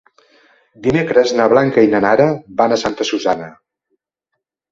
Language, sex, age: Catalan, male, 50-59